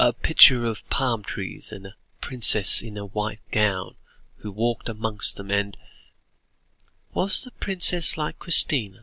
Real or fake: real